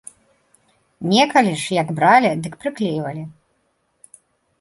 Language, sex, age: Belarusian, female, 19-29